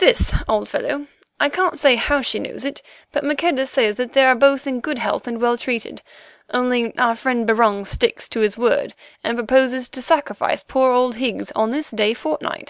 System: none